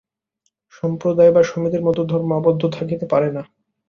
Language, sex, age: Bengali, male, 19-29